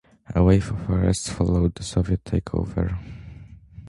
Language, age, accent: English, under 19, United States English